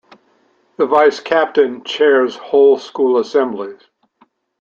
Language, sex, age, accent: English, male, 70-79, Canadian English